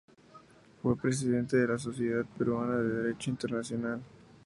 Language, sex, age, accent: Spanish, male, 19-29, México